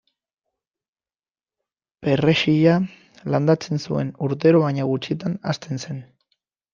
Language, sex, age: Basque, male, 19-29